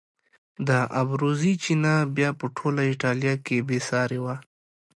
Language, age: Pashto, 19-29